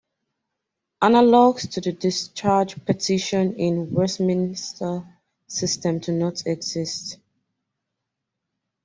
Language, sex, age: English, female, 19-29